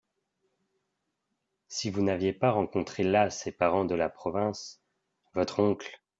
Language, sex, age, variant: French, male, 19-29, Français de métropole